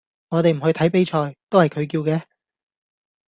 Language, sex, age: Cantonese, male, 19-29